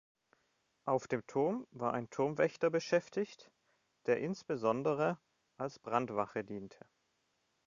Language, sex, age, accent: German, male, 30-39, Deutschland Deutsch